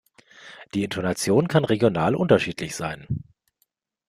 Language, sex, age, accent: German, male, 40-49, Deutschland Deutsch